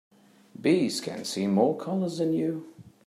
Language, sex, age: English, male, 30-39